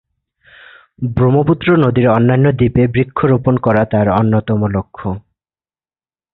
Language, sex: Bengali, male